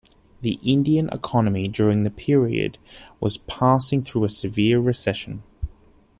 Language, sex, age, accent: English, male, 19-29, Australian English